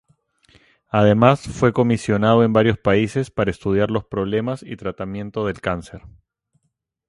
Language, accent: Spanish, Andino-Pacífico: Colombia, Perú, Ecuador, oeste de Bolivia y Venezuela andina